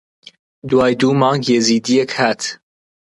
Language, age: Central Kurdish, 19-29